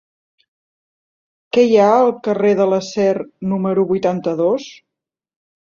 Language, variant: Catalan, Central